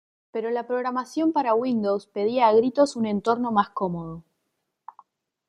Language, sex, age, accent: Spanish, female, under 19, Rioplatense: Argentina, Uruguay, este de Bolivia, Paraguay